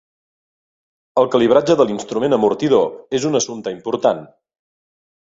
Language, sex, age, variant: Catalan, male, 30-39, Central